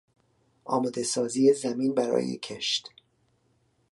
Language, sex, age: Persian, male, 40-49